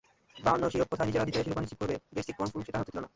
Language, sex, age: Bengali, male, under 19